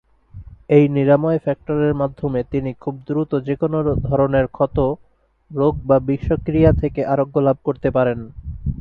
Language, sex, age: Bengali, male, 19-29